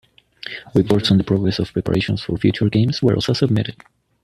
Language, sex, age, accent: English, male, 19-29, United States English